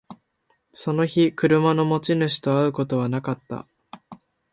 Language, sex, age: Japanese, male, 19-29